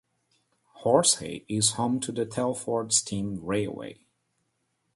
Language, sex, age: English, male, 30-39